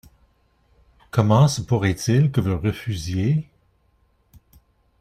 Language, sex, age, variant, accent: French, male, 50-59, Français d'Amérique du Nord, Français du Canada